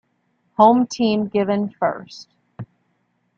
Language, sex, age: English, female, 19-29